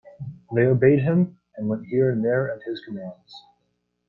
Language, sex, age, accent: English, male, under 19, United States English